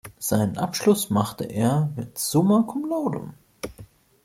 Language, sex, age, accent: German, male, 19-29, Deutschland Deutsch